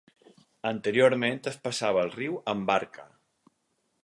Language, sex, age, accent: Catalan, male, 50-59, mallorquí